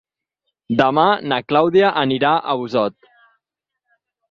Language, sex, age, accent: Catalan, female, 30-39, nord-oriental